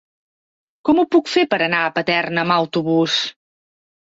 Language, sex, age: Catalan, female, 40-49